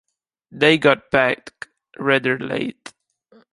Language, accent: English, United States English